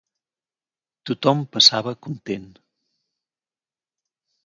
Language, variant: Catalan, Central